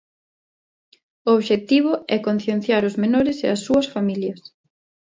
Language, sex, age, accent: Galician, female, 19-29, Normativo (estándar)